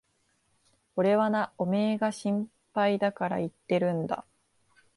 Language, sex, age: Japanese, female, 19-29